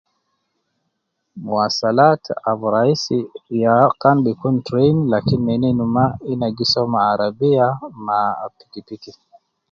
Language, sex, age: Nubi, male, 50-59